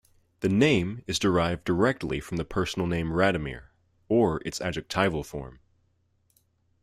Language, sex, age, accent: English, male, 19-29, United States English